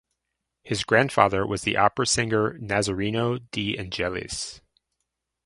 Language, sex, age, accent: English, male, 30-39, United States English